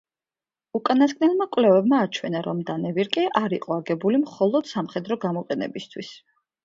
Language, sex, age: Georgian, female, 30-39